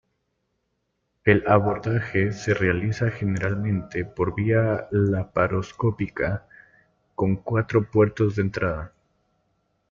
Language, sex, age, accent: Spanish, male, 19-29, América central